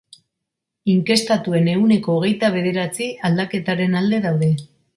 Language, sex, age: Basque, female, 40-49